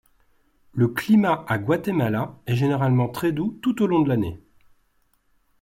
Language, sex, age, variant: French, male, 40-49, Français de métropole